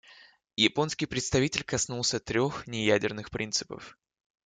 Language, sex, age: Russian, male, 19-29